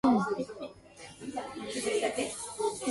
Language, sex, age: English, female, 19-29